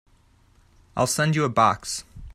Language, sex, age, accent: English, male, 30-39, United States English